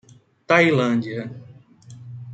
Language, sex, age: Portuguese, male, 30-39